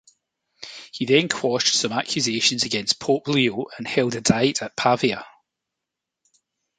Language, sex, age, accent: English, male, 40-49, Scottish English